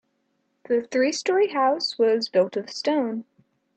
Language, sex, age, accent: English, female, under 19, United States English